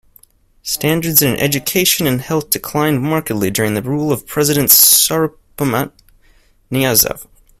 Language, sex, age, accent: English, male, 19-29, United States English